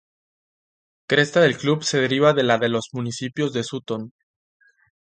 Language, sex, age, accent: Spanish, male, 19-29, México